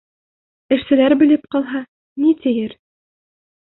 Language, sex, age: Bashkir, female, 19-29